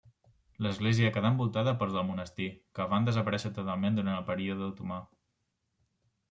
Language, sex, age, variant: Catalan, male, 19-29, Central